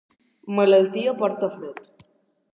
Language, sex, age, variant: Catalan, female, under 19, Balear